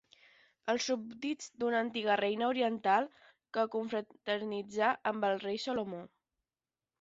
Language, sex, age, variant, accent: Catalan, female, under 19, Balear, balear